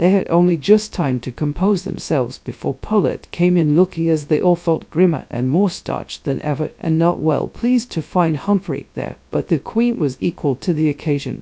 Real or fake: fake